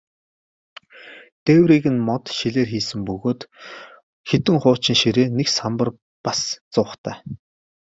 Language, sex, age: Mongolian, male, 30-39